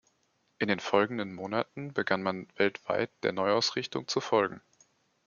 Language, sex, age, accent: German, male, 19-29, Deutschland Deutsch